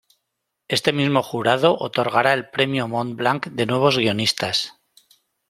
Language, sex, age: Spanish, male, 50-59